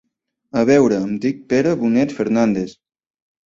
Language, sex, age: Catalan, male, 19-29